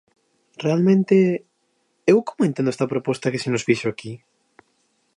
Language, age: Galician, under 19